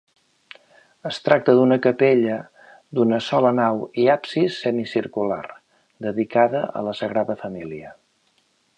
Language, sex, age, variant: Catalan, male, 50-59, Central